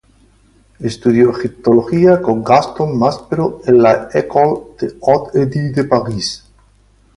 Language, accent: Spanish, España: Sur peninsular (Andalucia, Extremadura, Murcia)